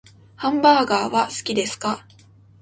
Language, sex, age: Japanese, female, 19-29